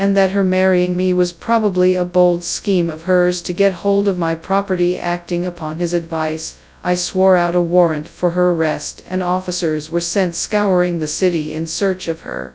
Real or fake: fake